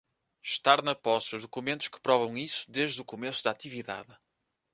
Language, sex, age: Portuguese, male, 30-39